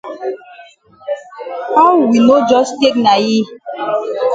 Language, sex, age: Cameroon Pidgin, female, 40-49